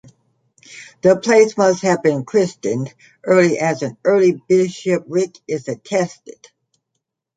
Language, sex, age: English, female, 60-69